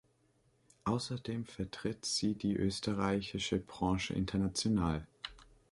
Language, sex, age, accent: German, male, under 19, Deutschland Deutsch